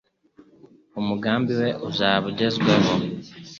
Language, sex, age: Kinyarwanda, male, 19-29